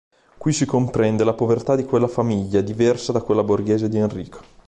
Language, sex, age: Italian, male, 19-29